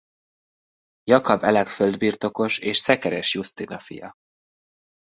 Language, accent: Hungarian, budapesti